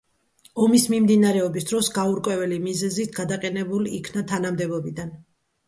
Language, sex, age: Georgian, female, 50-59